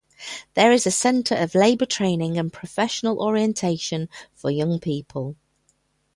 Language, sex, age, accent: English, female, 50-59, England English